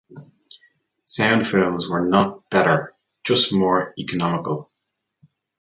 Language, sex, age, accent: English, male, 30-39, Irish English